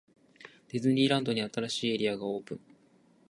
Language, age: Japanese, 19-29